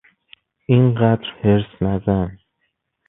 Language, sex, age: Persian, male, 19-29